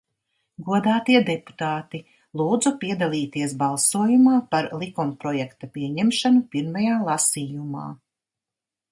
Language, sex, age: Latvian, female, 60-69